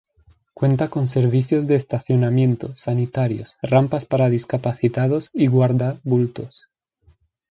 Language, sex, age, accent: Spanish, male, 19-29, España: Centro-Sur peninsular (Madrid, Toledo, Castilla-La Mancha)